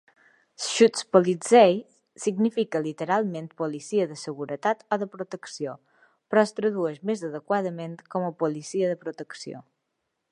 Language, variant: Catalan, Balear